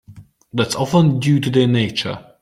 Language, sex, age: English, male, 30-39